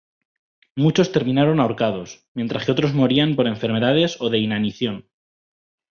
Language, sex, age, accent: Spanish, male, 19-29, España: Centro-Sur peninsular (Madrid, Toledo, Castilla-La Mancha)